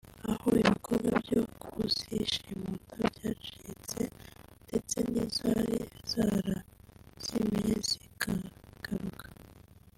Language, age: Kinyarwanda, 19-29